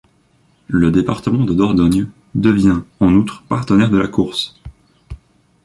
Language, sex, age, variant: French, male, under 19, Français de métropole